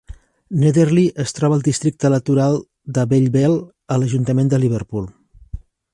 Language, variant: Catalan, Central